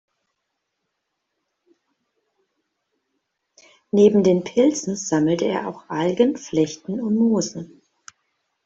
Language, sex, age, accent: German, female, 40-49, Deutschland Deutsch